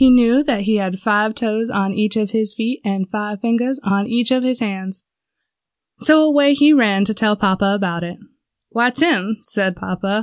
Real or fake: real